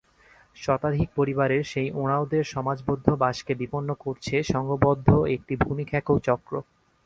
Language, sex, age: Bengali, male, 19-29